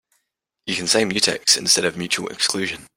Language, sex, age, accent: English, male, under 19, England English